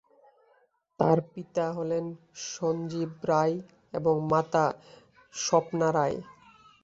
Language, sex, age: Bengali, male, under 19